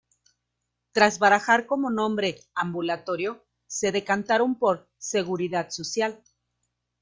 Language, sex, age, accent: Spanish, female, 40-49, México